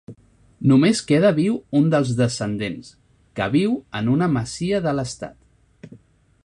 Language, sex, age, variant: Catalan, male, 40-49, Central